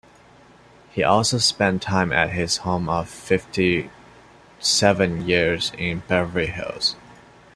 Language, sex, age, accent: English, male, under 19, United States English